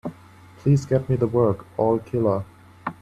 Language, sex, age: English, male, 19-29